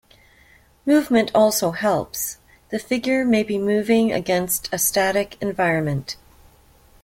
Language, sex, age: English, female, 50-59